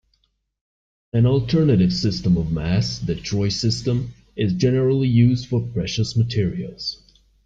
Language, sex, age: English, male, 19-29